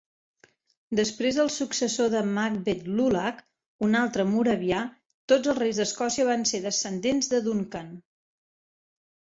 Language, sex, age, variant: Catalan, female, 50-59, Central